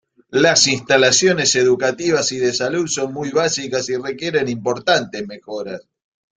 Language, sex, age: Spanish, male, 40-49